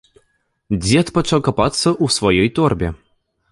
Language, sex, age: Belarusian, male, 19-29